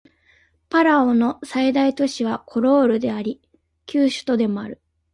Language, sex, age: Japanese, female, 19-29